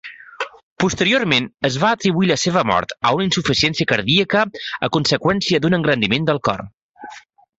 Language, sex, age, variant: Catalan, male, 40-49, Central